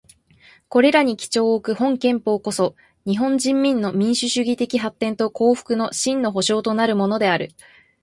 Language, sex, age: Japanese, female, 19-29